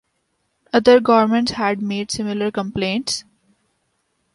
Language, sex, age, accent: English, female, 19-29, India and South Asia (India, Pakistan, Sri Lanka)